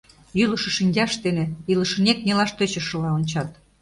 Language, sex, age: Mari, female, 50-59